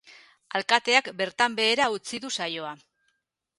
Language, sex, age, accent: Basque, female, 40-49, Mendebalekoa (Araba, Bizkaia, Gipuzkoako mendebaleko herri batzuk)